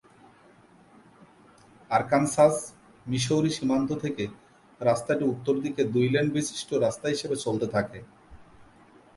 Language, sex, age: Bengali, male, 30-39